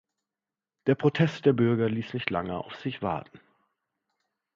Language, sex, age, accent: German, male, 30-39, Deutschland Deutsch